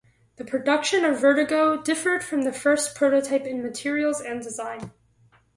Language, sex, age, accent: English, female, under 19, United States English